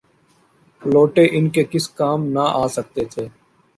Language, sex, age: Urdu, male, 19-29